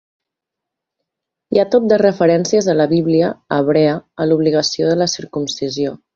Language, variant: Catalan, Central